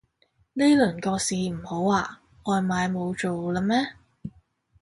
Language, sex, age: Cantonese, female, 19-29